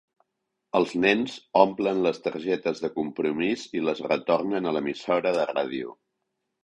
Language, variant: Catalan, Central